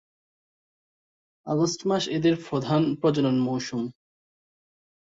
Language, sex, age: Bengali, male, 19-29